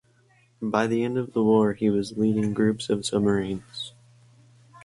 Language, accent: English, United States English